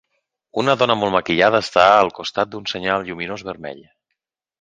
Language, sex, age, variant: Catalan, male, 30-39, Nord-Occidental